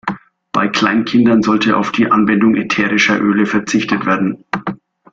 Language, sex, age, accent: German, male, 40-49, Deutschland Deutsch